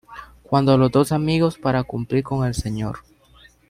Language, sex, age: Spanish, male, 19-29